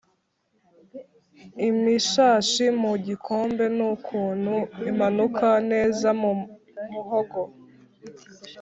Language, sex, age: Kinyarwanda, female, under 19